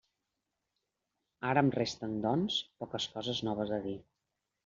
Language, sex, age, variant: Catalan, female, 40-49, Central